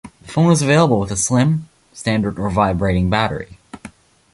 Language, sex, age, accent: English, male, under 19, Canadian English